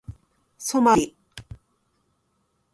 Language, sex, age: Japanese, female, 40-49